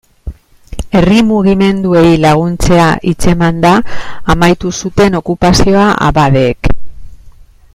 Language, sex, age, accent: Basque, female, 40-49, Mendebalekoa (Araba, Bizkaia, Gipuzkoako mendebaleko herri batzuk)